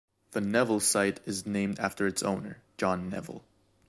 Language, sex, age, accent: English, male, 19-29, United States English